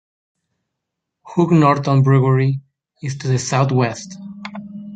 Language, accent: English, United States English